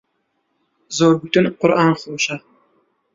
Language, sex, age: Central Kurdish, male, 19-29